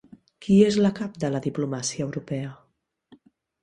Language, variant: Catalan, Central